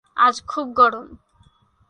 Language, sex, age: Bengali, female, 19-29